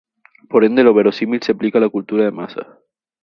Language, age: Spanish, 19-29